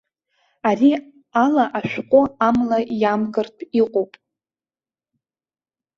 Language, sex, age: Abkhazian, female, 19-29